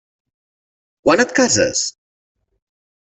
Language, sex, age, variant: Catalan, male, 40-49, Central